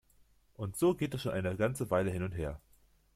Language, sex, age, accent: German, male, 19-29, Deutschland Deutsch